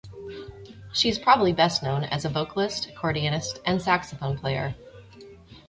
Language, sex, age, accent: English, female, 40-49, United States English